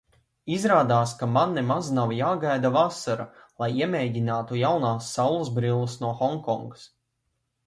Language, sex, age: Latvian, male, 19-29